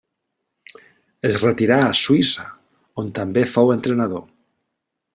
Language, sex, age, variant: Catalan, male, 40-49, Central